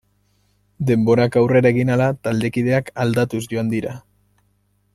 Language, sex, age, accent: Basque, male, 19-29, Mendebalekoa (Araba, Bizkaia, Gipuzkoako mendebaleko herri batzuk)